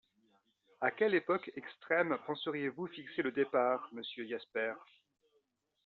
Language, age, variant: French, 40-49, Français de métropole